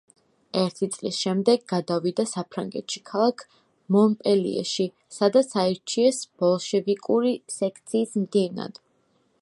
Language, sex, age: Georgian, female, 19-29